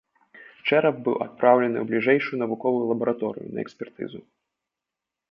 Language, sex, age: Belarusian, male, 30-39